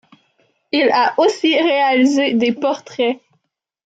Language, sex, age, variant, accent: French, male, 19-29, Français d'Amérique du Nord, Français du Canada